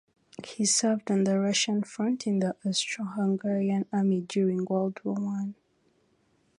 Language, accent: English, Southern African (South Africa, Zimbabwe, Namibia)